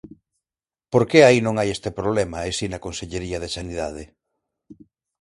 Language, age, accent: Galician, 30-39, Normativo (estándar); Neofalante